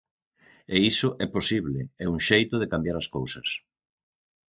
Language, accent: Galician, Atlántico (seseo e gheada)